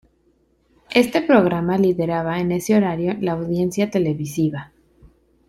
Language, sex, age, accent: Spanish, female, 30-39, México